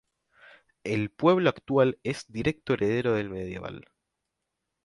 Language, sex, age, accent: Spanish, male, under 19, Rioplatense: Argentina, Uruguay, este de Bolivia, Paraguay